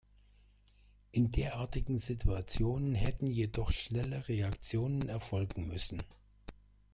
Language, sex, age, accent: German, male, 60-69, Deutschland Deutsch